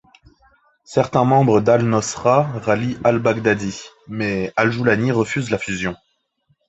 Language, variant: French, Français de métropole